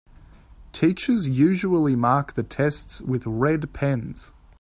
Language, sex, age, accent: English, male, 19-29, Australian English